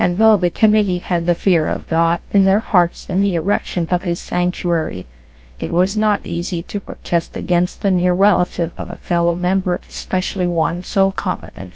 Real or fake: fake